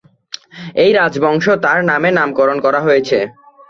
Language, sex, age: Bengali, male, 19-29